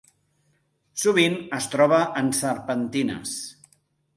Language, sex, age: Catalan, male, 40-49